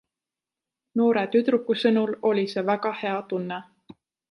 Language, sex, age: Estonian, female, 19-29